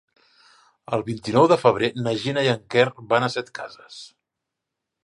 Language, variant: Catalan, Central